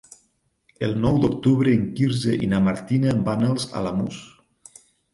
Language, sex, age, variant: Catalan, male, 40-49, Nord-Occidental